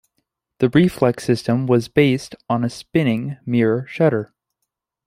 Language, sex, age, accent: English, male, under 19, United States English